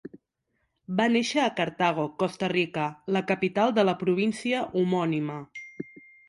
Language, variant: Catalan, Nord-Occidental